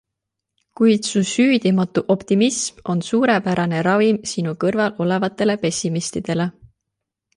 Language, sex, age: Estonian, female, 19-29